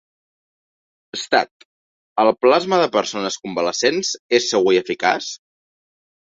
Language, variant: Catalan, Central